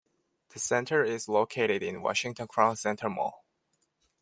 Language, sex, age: English, male, 19-29